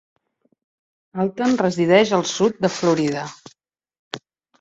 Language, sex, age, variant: Catalan, female, 40-49, Central